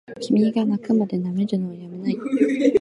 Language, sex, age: Japanese, female, 19-29